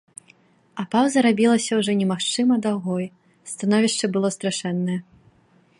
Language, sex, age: Belarusian, female, 19-29